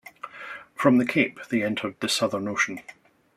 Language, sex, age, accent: English, male, 40-49, Scottish English